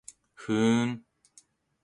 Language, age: Japanese, 19-29